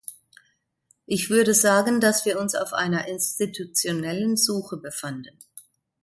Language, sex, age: German, female, 50-59